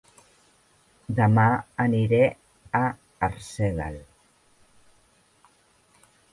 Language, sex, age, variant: Catalan, female, 50-59, Central